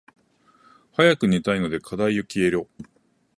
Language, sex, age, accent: Japanese, male, 40-49, 標準語